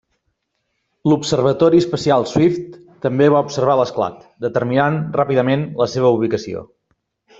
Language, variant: Catalan, Nord-Occidental